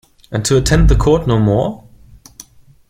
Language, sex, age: English, male, 19-29